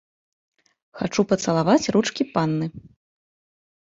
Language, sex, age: Belarusian, female, 19-29